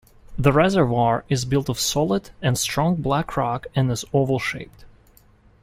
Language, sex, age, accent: English, male, 19-29, United States English